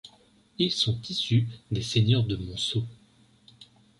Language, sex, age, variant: French, male, 30-39, Français de métropole